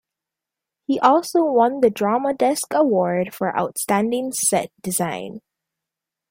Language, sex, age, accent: English, female, under 19, West Indies and Bermuda (Bahamas, Bermuda, Jamaica, Trinidad)